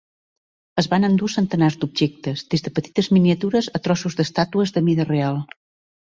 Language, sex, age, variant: Catalan, female, 60-69, Central